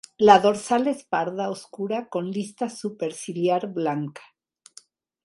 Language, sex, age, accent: Spanish, female, 60-69, México